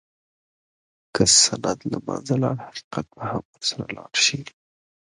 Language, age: Pashto, 19-29